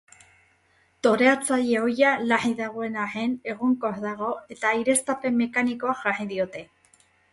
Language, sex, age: Basque, female, 40-49